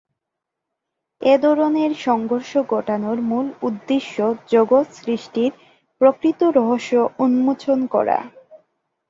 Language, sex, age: Bengali, female, 19-29